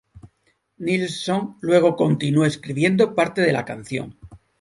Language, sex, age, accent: Spanish, male, 40-49, España: Sur peninsular (Andalucia, Extremadura, Murcia)